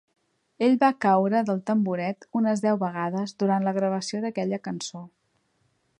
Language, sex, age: Catalan, female, 40-49